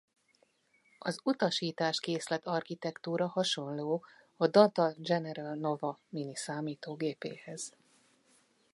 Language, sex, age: Hungarian, female, 40-49